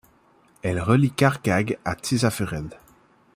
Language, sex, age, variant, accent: French, male, 30-39, Français d'Amérique du Nord, Français du Canada